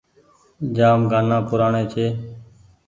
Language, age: Goaria, 19-29